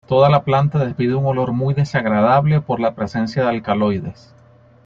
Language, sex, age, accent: Spanish, male, 30-39, Andino-Pacífico: Colombia, Perú, Ecuador, oeste de Bolivia y Venezuela andina